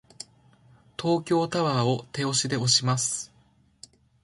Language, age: Japanese, 19-29